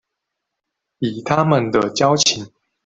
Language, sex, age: Chinese, male, 19-29